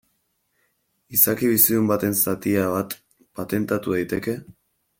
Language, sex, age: Basque, male, 19-29